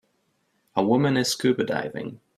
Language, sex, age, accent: English, male, 19-29, United States English